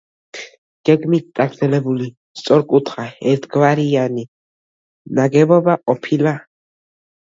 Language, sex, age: Georgian, male, under 19